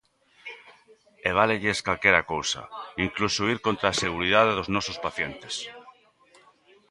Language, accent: Galician, Normativo (estándar)